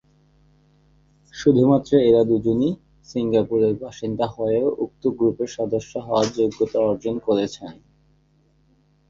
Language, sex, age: Bengali, male, 19-29